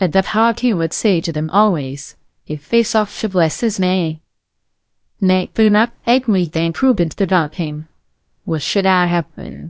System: TTS, VITS